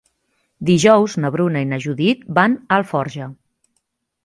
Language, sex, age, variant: Catalan, female, 40-49, Central